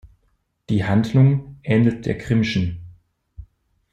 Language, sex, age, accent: German, male, 30-39, Deutschland Deutsch